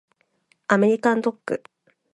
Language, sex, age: Japanese, female, 19-29